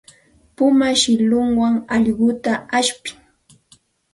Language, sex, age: Santa Ana de Tusi Pasco Quechua, female, 30-39